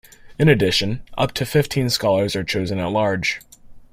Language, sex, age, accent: English, male, under 19, United States English